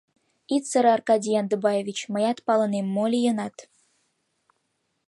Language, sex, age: Mari, female, under 19